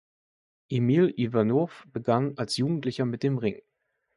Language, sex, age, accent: German, male, 19-29, Deutschland Deutsch